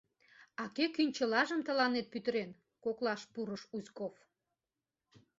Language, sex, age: Mari, female, 40-49